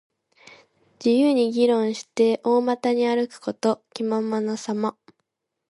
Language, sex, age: Japanese, female, 19-29